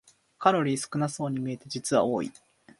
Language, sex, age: Japanese, male, 19-29